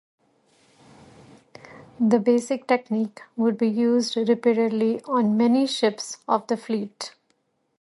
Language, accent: English, Canadian English